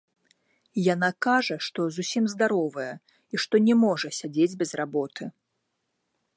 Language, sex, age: Belarusian, female, 19-29